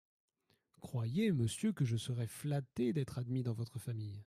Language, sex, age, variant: French, male, 30-39, Français de métropole